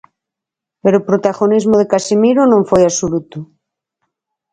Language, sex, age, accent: Galician, female, 40-49, Central (gheada)